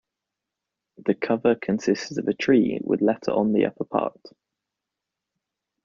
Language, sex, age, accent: English, male, 19-29, England English